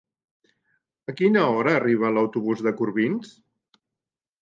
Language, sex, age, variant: Catalan, male, 50-59, Central